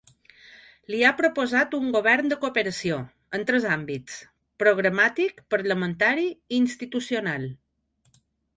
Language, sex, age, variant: Catalan, female, 40-49, Balear